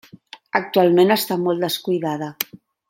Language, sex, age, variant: Catalan, female, 50-59, Central